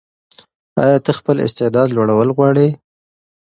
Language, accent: Pashto, پکتیا ولایت، احمدزی